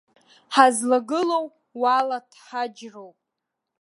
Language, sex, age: Abkhazian, female, under 19